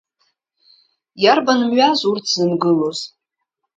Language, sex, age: Abkhazian, female, 30-39